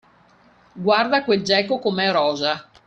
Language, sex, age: Italian, female, 50-59